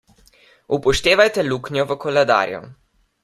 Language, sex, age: Slovenian, male, under 19